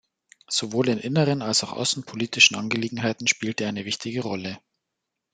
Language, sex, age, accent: German, male, 19-29, Deutschland Deutsch